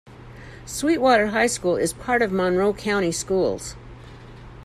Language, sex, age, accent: English, female, 60-69, United States English